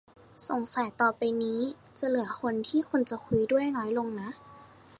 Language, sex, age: Thai, female, under 19